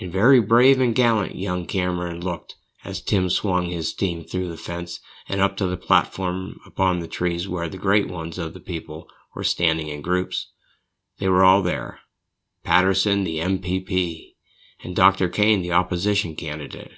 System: none